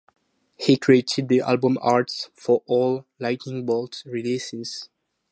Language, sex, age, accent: English, male, 19-29, French